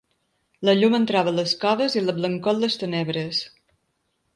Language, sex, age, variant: Catalan, female, 50-59, Balear